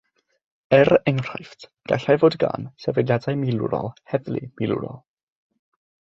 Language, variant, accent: Welsh, South-Eastern Welsh, Y Deyrnas Unedig Cymraeg